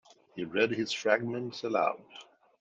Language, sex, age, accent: English, male, 50-59, England English